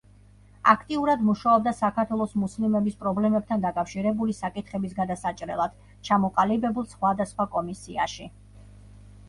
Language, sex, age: Georgian, female, 40-49